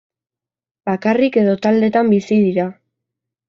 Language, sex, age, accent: Basque, female, under 19, Erdialdekoa edo Nafarra (Gipuzkoa, Nafarroa)